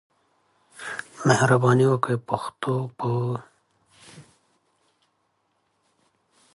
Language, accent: English, England English